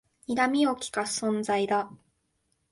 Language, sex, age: Japanese, female, 19-29